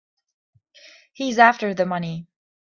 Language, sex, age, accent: English, female, 19-29, United States English